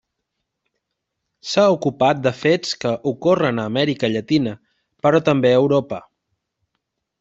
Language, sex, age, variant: Catalan, male, 30-39, Central